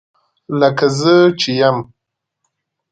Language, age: Pashto, 19-29